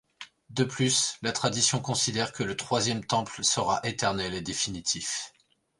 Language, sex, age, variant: French, male, 30-39, Français de métropole